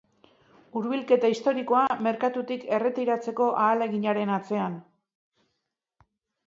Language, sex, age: Basque, female, 40-49